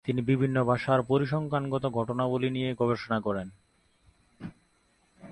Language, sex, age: Bengali, male, 19-29